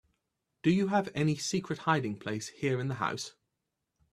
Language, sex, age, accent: English, male, 30-39, England English